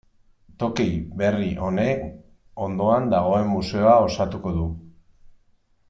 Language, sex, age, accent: Basque, male, 30-39, Mendebalekoa (Araba, Bizkaia, Gipuzkoako mendebaleko herri batzuk)